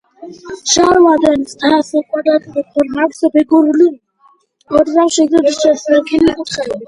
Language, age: Georgian, 30-39